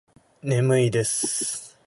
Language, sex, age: Japanese, male, 19-29